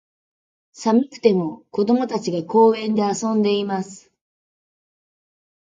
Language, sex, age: Japanese, female, 50-59